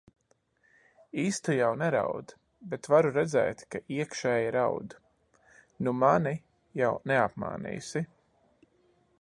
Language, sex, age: Latvian, male, 30-39